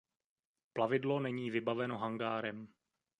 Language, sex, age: Czech, male, 30-39